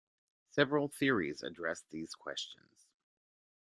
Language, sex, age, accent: English, male, 30-39, United States English